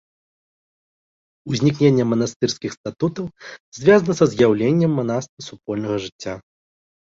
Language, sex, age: Belarusian, male, 19-29